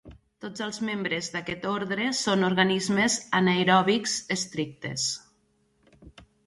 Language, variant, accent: Catalan, Nord-Occidental, nord-occidental